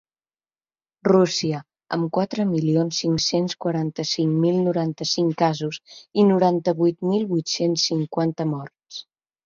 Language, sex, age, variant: Catalan, male, under 19, Central